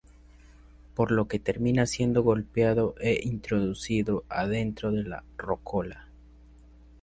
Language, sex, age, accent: Spanish, male, 19-29, Andino-Pacífico: Colombia, Perú, Ecuador, oeste de Bolivia y Venezuela andina